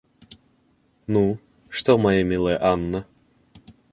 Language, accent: Russian, Русский